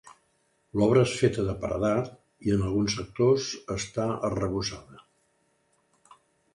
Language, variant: Catalan, Central